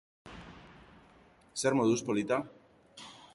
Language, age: Basque, under 19